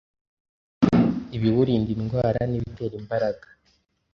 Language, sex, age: Kinyarwanda, female, under 19